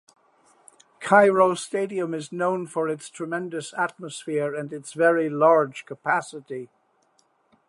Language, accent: English, United States English